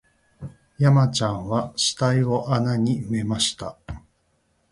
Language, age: Japanese, 40-49